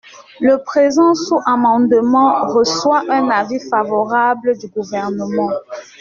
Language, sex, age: French, female, 19-29